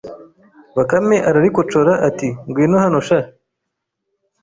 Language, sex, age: Kinyarwanda, male, 30-39